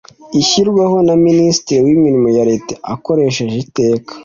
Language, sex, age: Kinyarwanda, male, 19-29